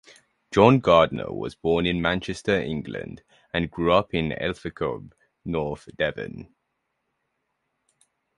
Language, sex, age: English, male, 19-29